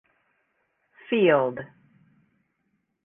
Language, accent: English, United States English